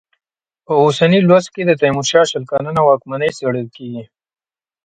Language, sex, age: Pashto, male, 30-39